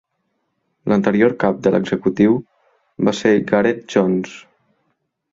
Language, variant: Catalan, Central